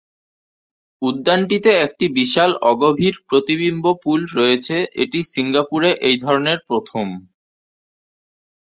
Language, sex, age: Bengali, male, under 19